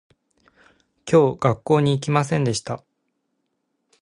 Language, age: Japanese, 19-29